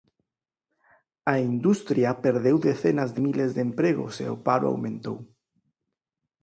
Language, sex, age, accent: Galician, male, 40-49, Normativo (estándar)